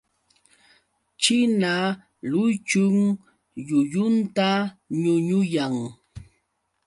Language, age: Yauyos Quechua, 30-39